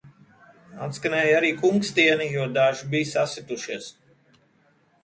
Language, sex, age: Latvian, male, 30-39